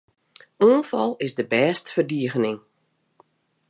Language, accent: Western Frisian, Wâldfrysk